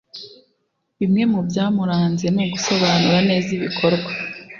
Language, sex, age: Kinyarwanda, female, 19-29